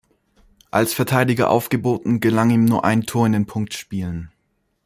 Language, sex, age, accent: German, male, 19-29, Deutschland Deutsch